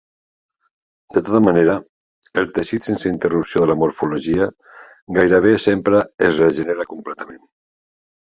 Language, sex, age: Catalan, male, 60-69